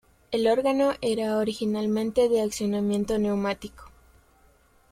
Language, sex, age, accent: Spanish, male, 19-29, Andino-Pacífico: Colombia, Perú, Ecuador, oeste de Bolivia y Venezuela andina